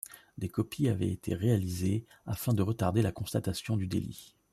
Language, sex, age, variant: French, male, 30-39, Français de métropole